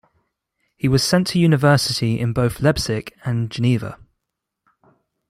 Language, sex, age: English, male, 19-29